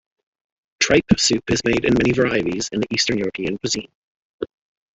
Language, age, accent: English, 30-39, Canadian English